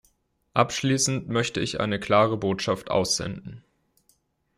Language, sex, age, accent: German, male, 19-29, Deutschland Deutsch